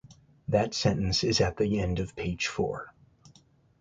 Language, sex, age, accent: English, male, 50-59, United States English